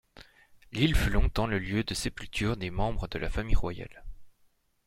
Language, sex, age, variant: French, male, 30-39, Français de métropole